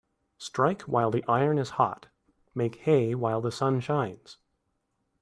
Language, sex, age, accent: English, male, 30-39, United States English